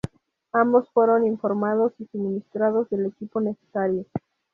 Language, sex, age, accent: Spanish, female, 19-29, México